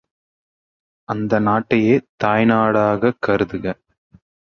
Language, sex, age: Tamil, male, 19-29